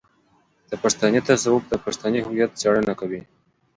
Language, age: Pashto, 19-29